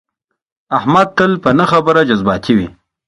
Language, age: Pashto, 19-29